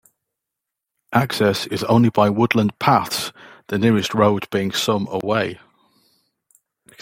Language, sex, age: English, male, 40-49